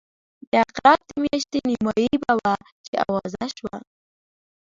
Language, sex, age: Pashto, female, under 19